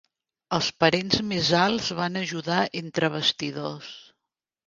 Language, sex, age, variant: Catalan, female, 50-59, Central